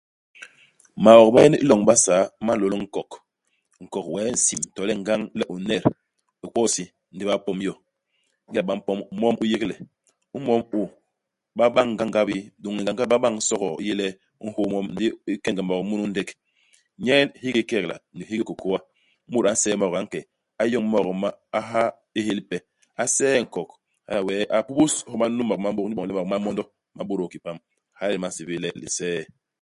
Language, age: Basaa, 40-49